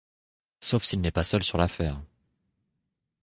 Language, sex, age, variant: French, male, 19-29, Français de métropole